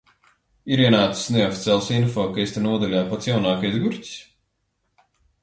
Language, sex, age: Latvian, male, 30-39